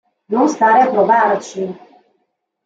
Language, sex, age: Italian, female, 40-49